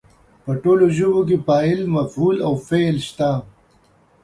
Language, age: Pashto, 50-59